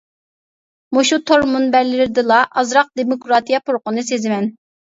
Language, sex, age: Uyghur, female, 19-29